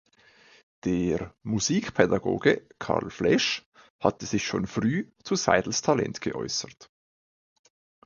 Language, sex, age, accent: German, male, 19-29, Schweizerdeutsch